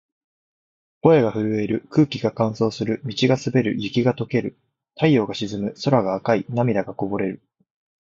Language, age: Japanese, 19-29